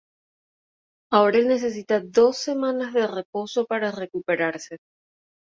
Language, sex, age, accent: Spanish, female, 30-39, Caribe: Cuba, Venezuela, Puerto Rico, República Dominicana, Panamá, Colombia caribeña, México caribeño, Costa del golfo de México